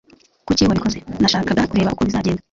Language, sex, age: Kinyarwanda, female, 19-29